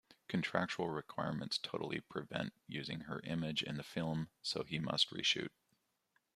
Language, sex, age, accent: English, male, 40-49, United States English